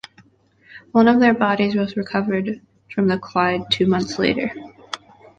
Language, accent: English, United States English